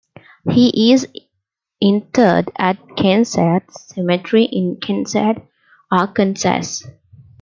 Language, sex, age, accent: English, female, 19-29, India and South Asia (India, Pakistan, Sri Lanka)